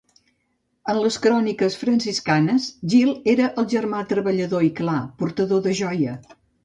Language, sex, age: Catalan, female, 70-79